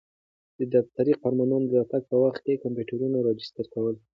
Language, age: Pashto, 19-29